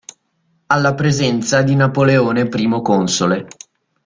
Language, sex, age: Italian, male, 19-29